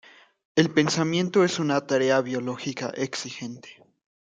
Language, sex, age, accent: Spanish, male, 19-29, México